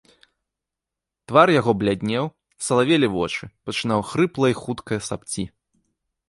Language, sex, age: Belarusian, male, 30-39